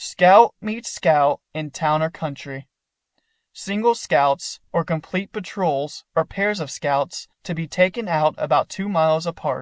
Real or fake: real